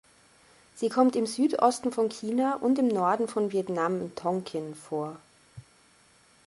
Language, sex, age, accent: German, female, 30-39, Österreichisches Deutsch